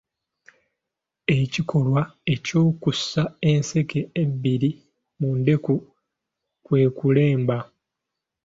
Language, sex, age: Ganda, male, 19-29